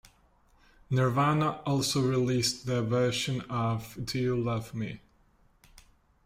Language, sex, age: English, male, 19-29